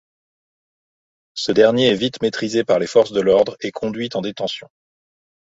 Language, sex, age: French, male, 30-39